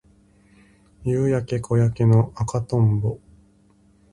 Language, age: Japanese, 19-29